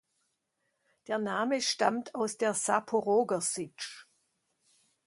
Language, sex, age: German, female, 60-69